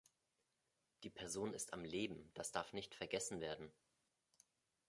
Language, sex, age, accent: German, male, 30-39, Deutschland Deutsch